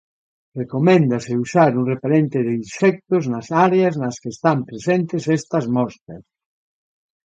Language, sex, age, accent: Galician, male, 60-69, Atlántico (seseo e gheada)